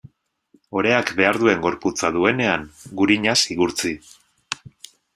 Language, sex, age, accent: Basque, male, 30-39, Mendebalekoa (Araba, Bizkaia, Gipuzkoako mendebaleko herri batzuk)